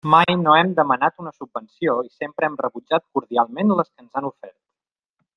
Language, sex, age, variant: Catalan, male, 40-49, Central